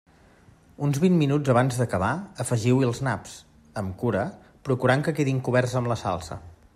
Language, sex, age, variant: Catalan, male, 30-39, Central